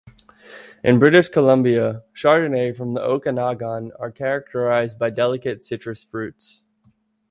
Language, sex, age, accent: English, male, 30-39, United States English